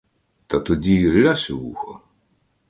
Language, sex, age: Ukrainian, male, 30-39